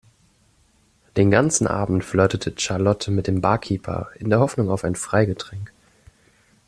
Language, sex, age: German, male, 19-29